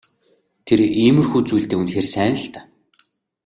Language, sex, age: Mongolian, male, 19-29